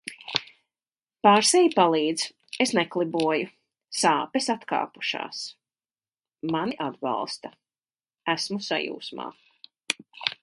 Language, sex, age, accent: Latvian, female, 50-59, Rigas